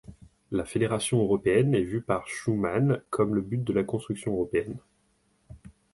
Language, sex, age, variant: French, male, 19-29, Français de métropole